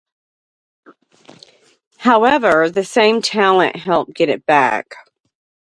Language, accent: English, southern United States